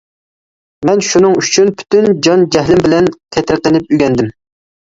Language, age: Uyghur, 19-29